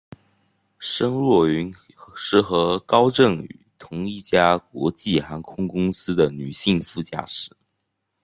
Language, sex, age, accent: Chinese, male, under 19, 出生地：福建省